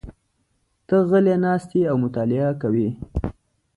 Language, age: Pashto, 30-39